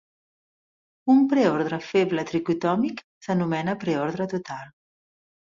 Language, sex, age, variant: Catalan, female, 40-49, Central